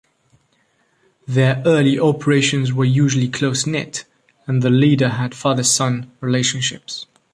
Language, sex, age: English, male, 19-29